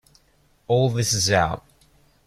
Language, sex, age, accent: English, male, 19-29, Australian English